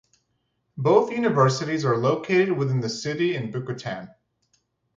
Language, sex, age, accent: English, male, 19-29, United States English